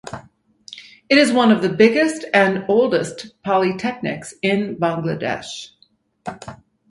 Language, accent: English, United States English